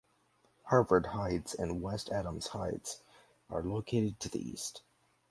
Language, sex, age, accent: English, male, under 19, United States English